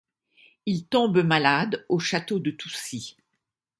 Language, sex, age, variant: French, female, 70-79, Français de métropole